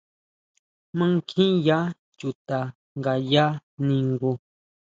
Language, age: Huautla Mazatec, 30-39